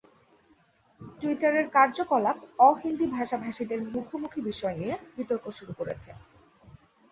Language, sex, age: Bengali, female, 19-29